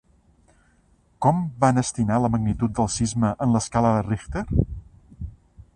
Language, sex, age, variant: Catalan, male, 50-59, Central